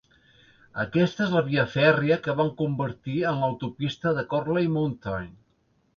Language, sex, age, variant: Catalan, male, 50-59, Central